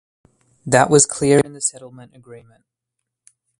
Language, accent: English, Australian English